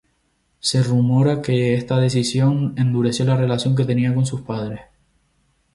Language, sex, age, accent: Spanish, male, 19-29, España: Islas Canarias